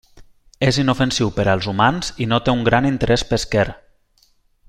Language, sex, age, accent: Catalan, male, 19-29, valencià